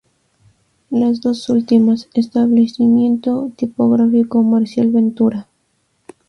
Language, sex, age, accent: Spanish, female, under 19, México